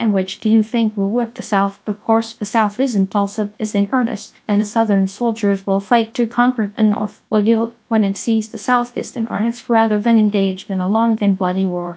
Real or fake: fake